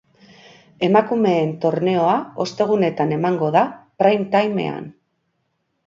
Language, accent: Basque, Erdialdekoa edo Nafarra (Gipuzkoa, Nafarroa)